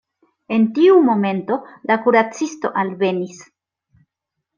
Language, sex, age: Esperanto, female, 40-49